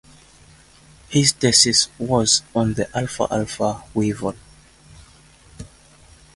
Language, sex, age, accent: English, male, 19-29, United States English